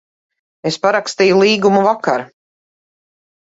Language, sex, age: Latvian, female, 40-49